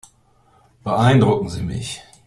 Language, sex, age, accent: German, male, 50-59, Deutschland Deutsch